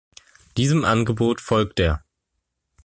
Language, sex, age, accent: German, male, under 19, Deutschland Deutsch